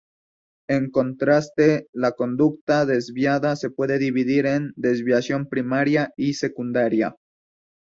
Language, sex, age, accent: Spanish, male, 19-29, México